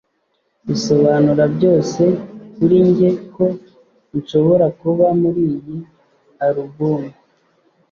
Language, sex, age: Kinyarwanda, male, 30-39